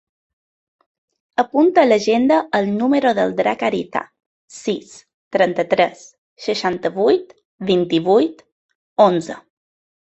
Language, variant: Catalan, Balear